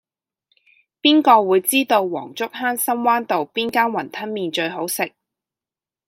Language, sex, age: Cantonese, female, 19-29